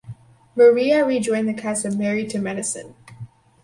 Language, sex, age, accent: English, female, under 19, United States English